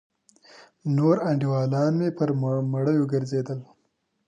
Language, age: Pashto, 19-29